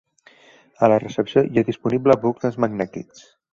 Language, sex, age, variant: Catalan, male, 30-39, Central